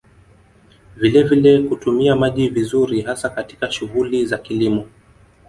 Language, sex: Swahili, male